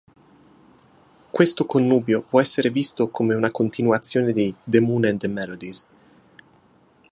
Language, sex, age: Italian, male, 19-29